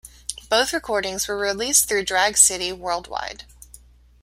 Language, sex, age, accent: English, female, 30-39, United States English